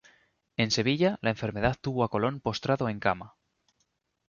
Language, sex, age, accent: Spanish, male, 30-39, España: Norte peninsular (Asturias, Castilla y León, Cantabria, País Vasco, Navarra, Aragón, La Rioja, Guadalajara, Cuenca)